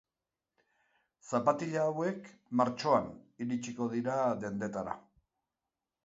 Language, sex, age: Basque, male, 60-69